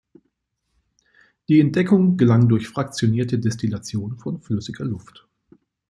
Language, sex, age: German, male, 30-39